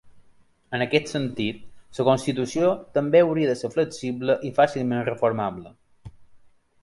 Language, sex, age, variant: Catalan, male, 30-39, Balear